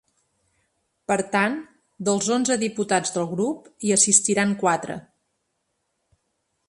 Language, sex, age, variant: Catalan, female, 40-49, Central